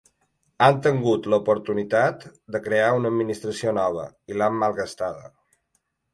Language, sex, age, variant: Catalan, male, 40-49, Balear